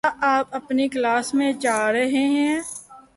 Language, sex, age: Urdu, female, 19-29